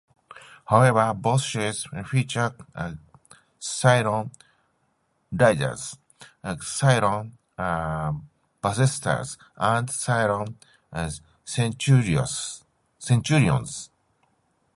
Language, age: English, 50-59